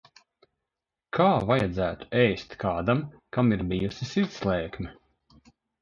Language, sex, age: Latvian, male, 30-39